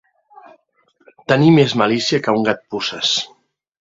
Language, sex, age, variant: Catalan, male, 30-39, Central